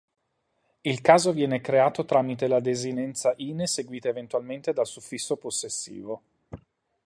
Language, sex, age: Italian, male, 30-39